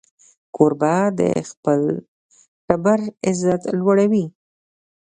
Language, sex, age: Pashto, female, 50-59